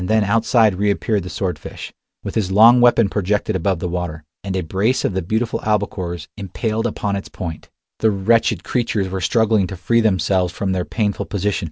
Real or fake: real